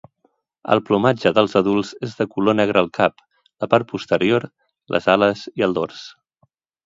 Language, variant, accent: Catalan, Central, central